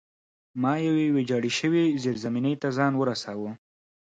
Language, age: Pashto, 19-29